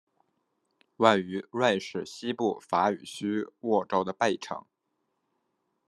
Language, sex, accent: Chinese, male, 出生地：河南省